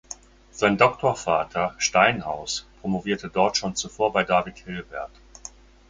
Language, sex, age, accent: German, male, 60-69, Deutschland Deutsch